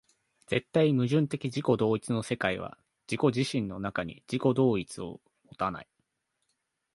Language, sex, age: Japanese, male, 19-29